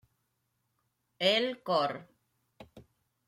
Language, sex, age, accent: Spanish, female, 40-49, Rioplatense: Argentina, Uruguay, este de Bolivia, Paraguay